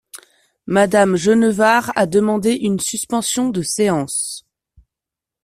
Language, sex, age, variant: French, female, 30-39, Français de métropole